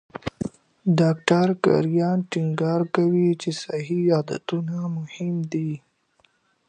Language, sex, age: Pashto, male, under 19